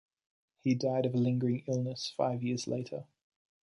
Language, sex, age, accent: English, male, 19-29, Australian English